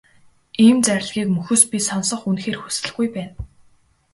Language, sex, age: Mongolian, female, 19-29